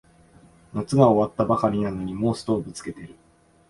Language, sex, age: Japanese, male, 19-29